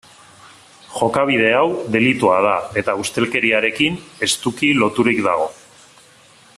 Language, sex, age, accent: Basque, male, 40-49, Mendebalekoa (Araba, Bizkaia, Gipuzkoako mendebaleko herri batzuk)